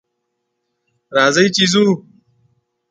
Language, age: Pashto, 19-29